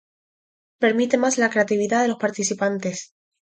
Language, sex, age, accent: Spanish, female, 19-29, España: Islas Canarias